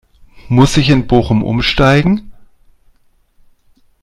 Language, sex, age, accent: German, male, 40-49, Deutschland Deutsch